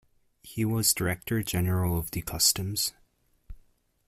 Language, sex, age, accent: English, male, 19-29, United States English